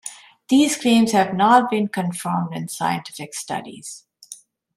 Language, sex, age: English, female, 50-59